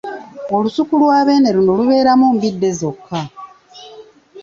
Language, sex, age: Ganda, female, 50-59